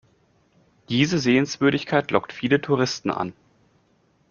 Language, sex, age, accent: German, male, 30-39, Deutschland Deutsch